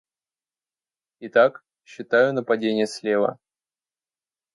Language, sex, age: Russian, male, 19-29